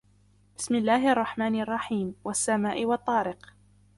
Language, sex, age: Arabic, female, under 19